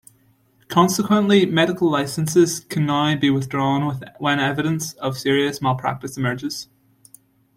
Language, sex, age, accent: English, male, 19-29, Irish English